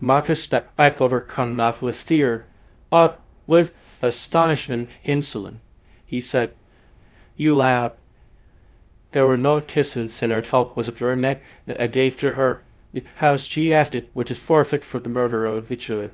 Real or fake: fake